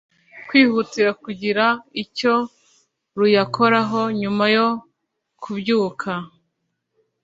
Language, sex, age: Kinyarwanda, female, 19-29